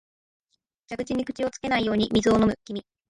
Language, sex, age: Japanese, female, 19-29